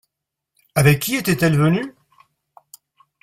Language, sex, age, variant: French, male, 50-59, Français de métropole